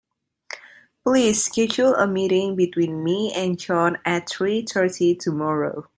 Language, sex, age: English, female, 19-29